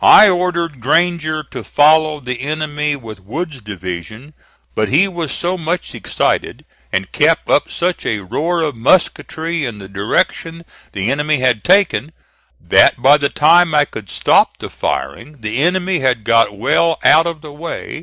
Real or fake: real